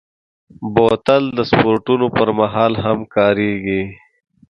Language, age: Pashto, 30-39